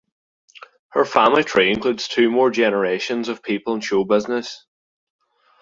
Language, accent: English, Irish English